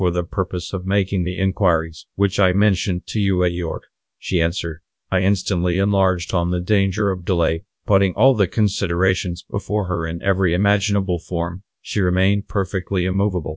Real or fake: fake